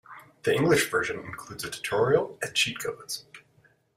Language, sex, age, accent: English, male, 30-39, Canadian English